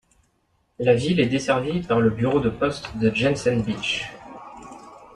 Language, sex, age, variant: French, male, 30-39, Français de métropole